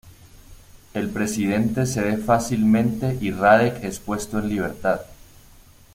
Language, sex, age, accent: Spanish, male, 19-29, Andino-Pacífico: Colombia, Perú, Ecuador, oeste de Bolivia y Venezuela andina